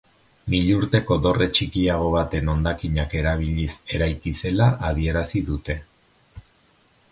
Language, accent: Basque, Erdialdekoa edo Nafarra (Gipuzkoa, Nafarroa)